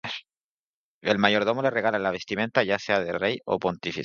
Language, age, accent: Spanish, 19-29, España: Centro-Sur peninsular (Madrid, Toledo, Castilla-La Mancha); España: Islas Canarias